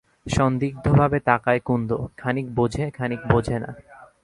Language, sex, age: Bengali, male, 19-29